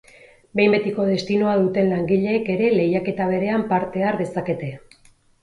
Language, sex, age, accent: Basque, female, 40-49, Erdialdekoa edo Nafarra (Gipuzkoa, Nafarroa)